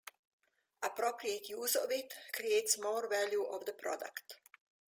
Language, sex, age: English, female, 60-69